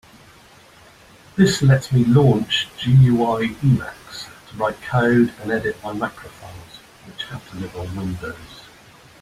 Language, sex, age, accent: English, male, 50-59, England English